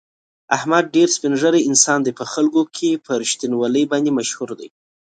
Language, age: Pashto, 30-39